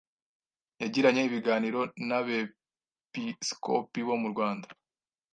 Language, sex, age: Kinyarwanda, male, 19-29